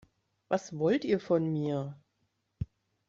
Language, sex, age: German, female, 30-39